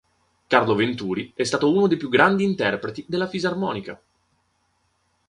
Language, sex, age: Italian, male, 19-29